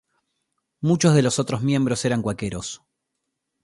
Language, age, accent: Spanish, 30-39, Rioplatense: Argentina, Uruguay, este de Bolivia, Paraguay